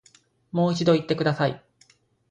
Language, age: Japanese, 40-49